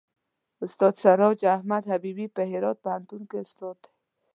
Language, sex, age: Pashto, female, 19-29